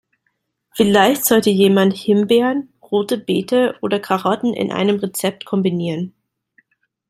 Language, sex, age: German, female, 30-39